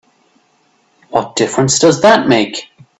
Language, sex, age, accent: English, male, 40-49, Irish English